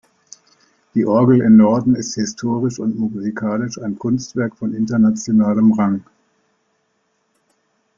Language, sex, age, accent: German, male, 60-69, Deutschland Deutsch